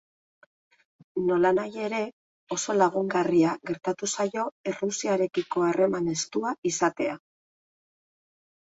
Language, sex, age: Basque, female, 50-59